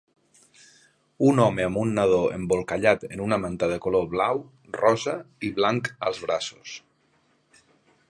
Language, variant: Catalan, Nord-Occidental